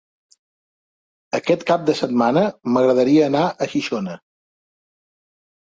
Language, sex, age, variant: Catalan, male, 50-59, Central